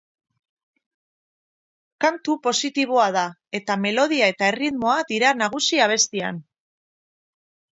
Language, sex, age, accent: Basque, female, 50-59, Erdialdekoa edo Nafarra (Gipuzkoa, Nafarroa)